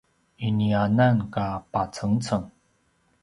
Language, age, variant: Paiwan, 30-39, pinayuanan a kinaikacedasan (東排灣語)